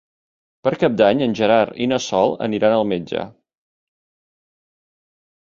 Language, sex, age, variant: Catalan, male, 50-59, Central